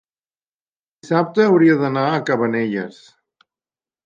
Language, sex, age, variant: Catalan, male, 50-59, Central